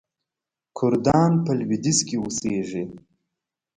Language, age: Pashto, 19-29